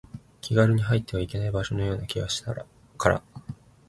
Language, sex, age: Japanese, male, 19-29